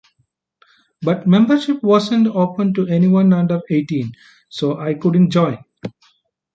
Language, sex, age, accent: English, male, 30-39, India and South Asia (India, Pakistan, Sri Lanka)